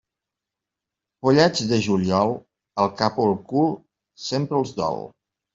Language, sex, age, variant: Catalan, male, 60-69, Nord-Occidental